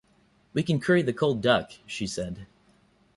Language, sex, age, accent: English, male, 30-39, United States English